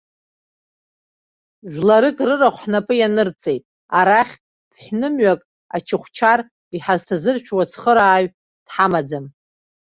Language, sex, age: Abkhazian, female, 30-39